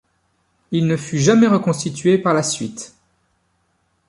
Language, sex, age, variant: French, male, 40-49, Français de métropole